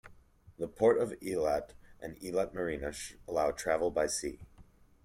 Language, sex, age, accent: English, male, 19-29, United States English